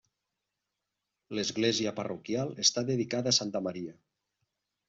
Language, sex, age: Catalan, male, 40-49